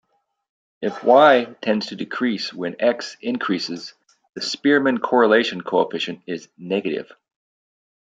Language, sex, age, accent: English, male, 50-59, United States English